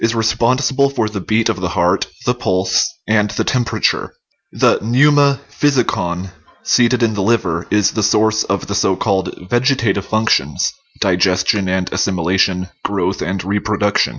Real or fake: real